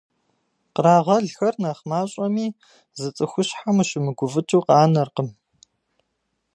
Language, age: Kabardian, 40-49